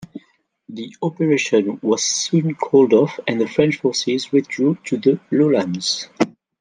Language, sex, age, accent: English, male, 40-49, England English